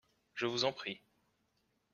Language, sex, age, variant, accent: French, male, 19-29, Français d'Europe, Français de Suisse